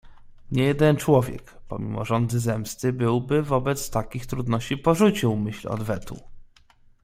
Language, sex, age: Polish, male, 30-39